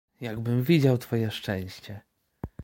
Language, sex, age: Polish, male, 30-39